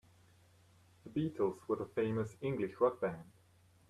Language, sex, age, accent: English, male, 30-39, England English